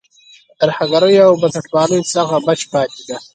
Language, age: Pashto, 19-29